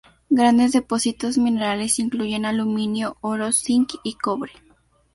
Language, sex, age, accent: Spanish, female, 19-29, México